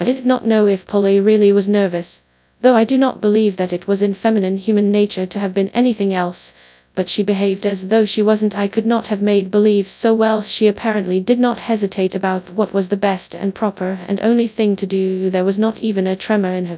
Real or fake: fake